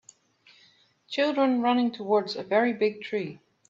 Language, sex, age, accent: English, female, 40-49, England English